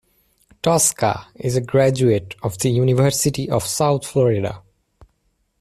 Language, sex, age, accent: English, male, 19-29, United States English